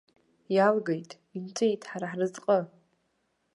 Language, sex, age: Abkhazian, female, under 19